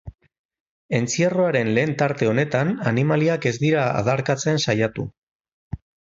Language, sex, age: Basque, male, 40-49